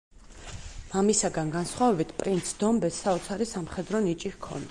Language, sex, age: Georgian, female, 40-49